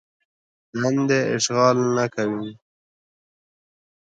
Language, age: Pashto, under 19